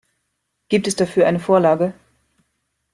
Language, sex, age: German, female, 19-29